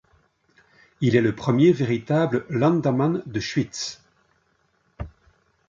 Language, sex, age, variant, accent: French, male, 60-69, Français d'Europe, Français de Belgique